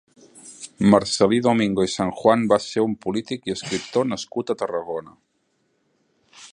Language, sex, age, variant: Catalan, male, 30-39, Central